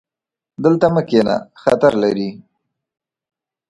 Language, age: Pashto, 19-29